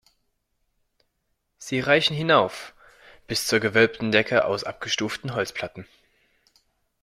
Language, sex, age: German, male, 19-29